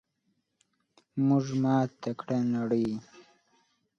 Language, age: Pashto, 19-29